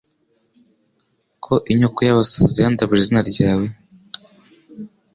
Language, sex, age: Kinyarwanda, male, under 19